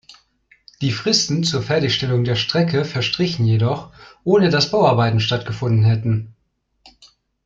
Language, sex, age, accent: German, male, 19-29, Deutschland Deutsch